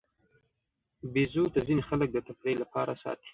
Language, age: Pashto, under 19